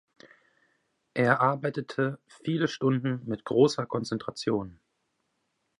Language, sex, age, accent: German, male, 19-29, Deutschland Deutsch